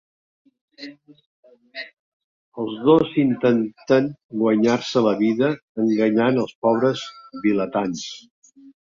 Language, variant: Catalan, Central